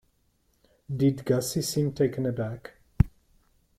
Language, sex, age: English, male, 30-39